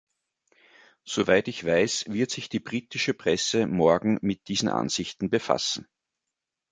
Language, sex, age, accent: German, male, 50-59, Österreichisches Deutsch